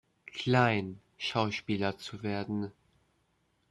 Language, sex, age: German, male, under 19